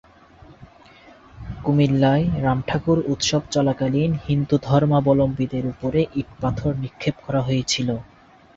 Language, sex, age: Bengali, male, 19-29